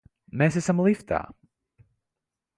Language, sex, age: Latvian, male, 19-29